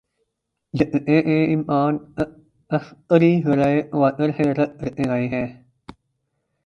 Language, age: Urdu, 19-29